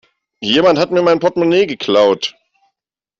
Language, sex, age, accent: German, male, 30-39, Deutschland Deutsch